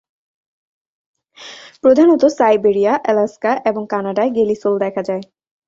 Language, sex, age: Bengali, female, 19-29